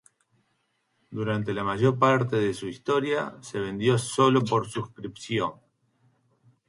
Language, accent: Spanish, Rioplatense: Argentina, Uruguay, este de Bolivia, Paraguay